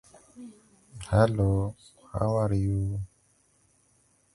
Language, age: English, 19-29